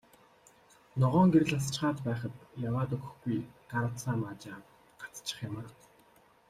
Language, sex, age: Mongolian, male, 19-29